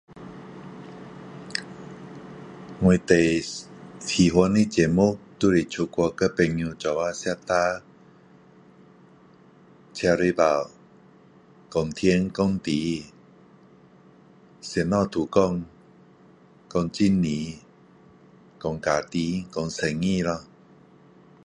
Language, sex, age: Min Dong Chinese, male, 50-59